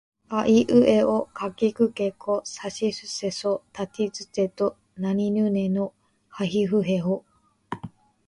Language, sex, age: Japanese, female, 19-29